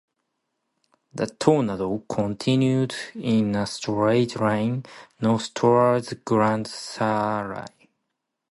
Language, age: English, 19-29